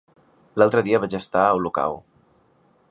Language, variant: Catalan, Central